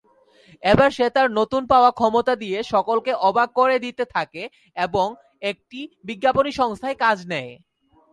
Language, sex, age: Bengali, male, 19-29